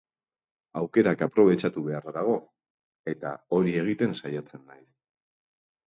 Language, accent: Basque, Erdialdekoa edo Nafarra (Gipuzkoa, Nafarroa)